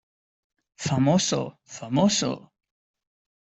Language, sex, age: Spanish, male, 19-29